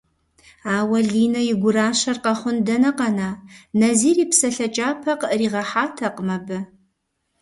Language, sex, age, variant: Kabardian, female, 40-49, Адыгэбзэ (Къэбэрдей, Кирил, Урысей)